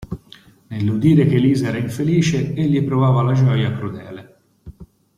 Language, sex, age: Italian, male, 40-49